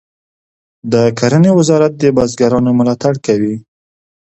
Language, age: Pashto, 30-39